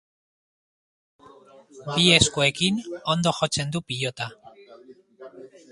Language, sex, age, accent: Basque, male, 40-49, Mendebalekoa (Araba, Bizkaia, Gipuzkoako mendebaleko herri batzuk)